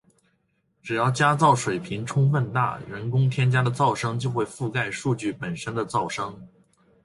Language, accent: Chinese, 出生地：北京市